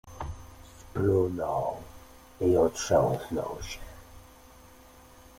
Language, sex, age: Polish, male, 19-29